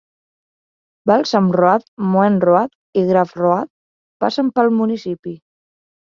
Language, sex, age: Catalan, female, 19-29